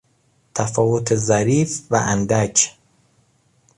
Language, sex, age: Persian, male, 19-29